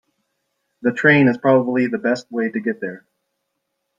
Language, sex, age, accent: English, male, 40-49, United States English